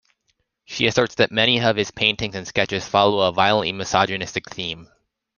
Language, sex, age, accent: English, male, 19-29, United States English